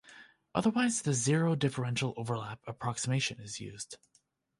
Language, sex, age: English, male, 19-29